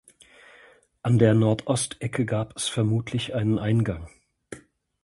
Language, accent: German, Deutschland Deutsch